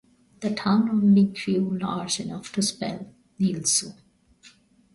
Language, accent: English, India and South Asia (India, Pakistan, Sri Lanka)